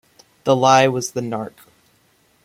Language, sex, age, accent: English, male, under 19, United States English